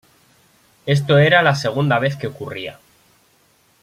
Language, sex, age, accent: Spanish, male, 19-29, España: Centro-Sur peninsular (Madrid, Toledo, Castilla-La Mancha)